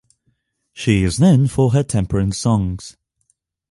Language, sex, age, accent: English, male, 19-29, England English